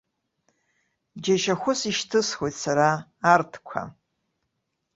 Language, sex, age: Abkhazian, female, 60-69